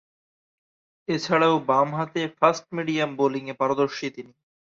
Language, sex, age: Bengali, male, 19-29